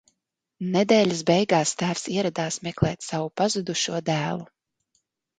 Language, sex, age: Latvian, female, 30-39